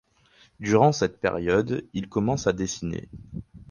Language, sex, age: French, male, 19-29